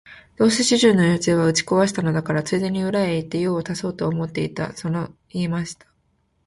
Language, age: Japanese, 19-29